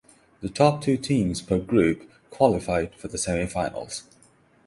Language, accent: English, England English; India and South Asia (India, Pakistan, Sri Lanka)